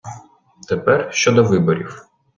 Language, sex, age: Ukrainian, male, 30-39